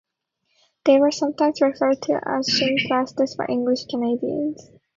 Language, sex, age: English, female, 19-29